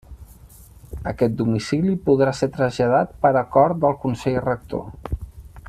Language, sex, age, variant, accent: Catalan, male, 40-49, Central, central